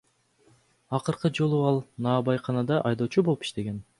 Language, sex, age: Kyrgyz, male, 19-29